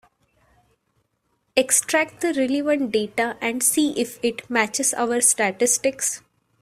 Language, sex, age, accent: English, female, 19-29, India and South Asia (India, Pakistan, Sri Lanka)